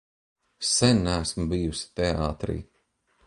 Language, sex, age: Latvian, male, 40-49